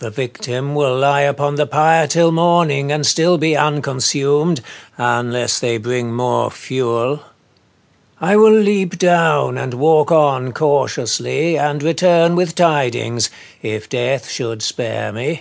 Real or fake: real